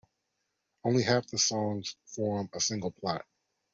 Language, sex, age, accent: English, male, 19-29, United States English